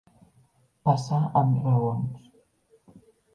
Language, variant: Catalan, Balear